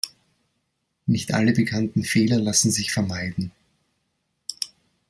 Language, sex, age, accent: German, male, 40-49, Österreichisches Deutsch